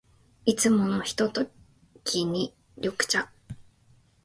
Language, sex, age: Japanese, female, 19-29